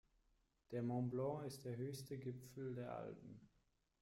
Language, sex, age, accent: German, male, 30-39, Deutschland Deutsch